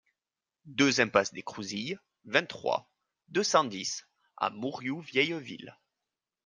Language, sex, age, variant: French, male, 19-29, Français de métropole